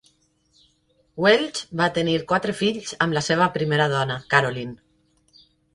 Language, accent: Catalan, valencià